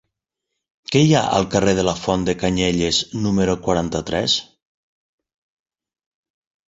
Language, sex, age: Catalan, male, 40-49